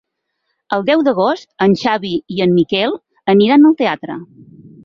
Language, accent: Catalan, nord-oriental